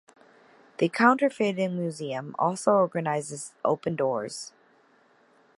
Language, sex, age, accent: English, female, 30-39, United States English